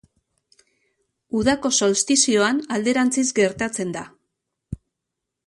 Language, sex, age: Basque, female, 50-59